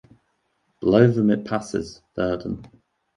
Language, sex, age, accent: English, male, 19-29, England English